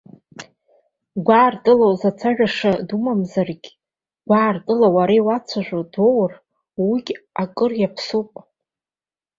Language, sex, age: Abkhazian, female, 30-39